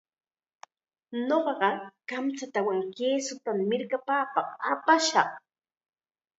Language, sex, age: Chiquián Ancash Quechua, female, 30-39